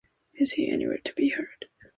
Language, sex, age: English, female, under 19